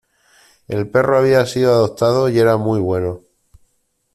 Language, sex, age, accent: Spanish, male, 40-49, España: Norte peninsular (Asturias, Castilla y León, Cantabria, País Vasco, Navarra, Aragón, La Rioja, Guadalajara, Cuenca)